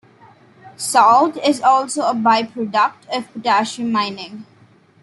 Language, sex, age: English, female, under 19